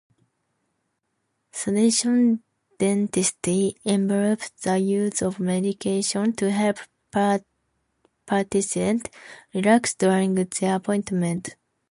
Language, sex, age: English, female, 19-29